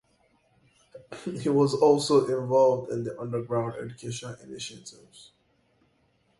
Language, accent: English, Nigerian